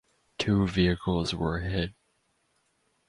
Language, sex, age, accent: English, male, 19-29, United States English